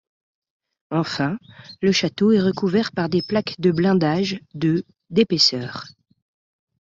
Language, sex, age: French, female, 50-59